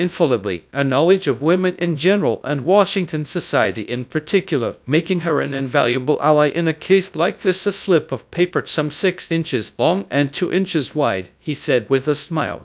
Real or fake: fake